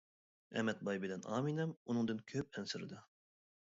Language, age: Uyghur, 19-29